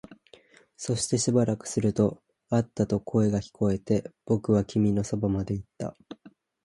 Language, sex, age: Japanese, male, 19-29